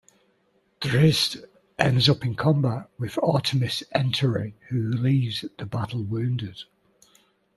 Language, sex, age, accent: English, male, 50-59, England English